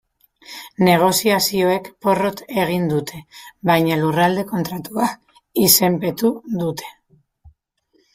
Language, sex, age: Basque, female, 30-39